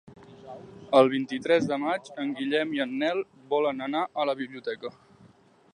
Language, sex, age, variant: Catalan, male, 19-29, Nord-Occidental